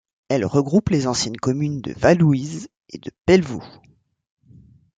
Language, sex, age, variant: French, male, 19-29, Français de métropole